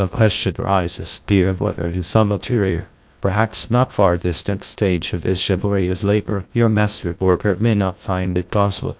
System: TTS, GlowTTS